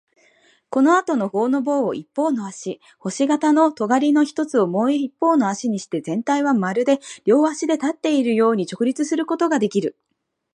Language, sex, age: Japanese, female, 19-29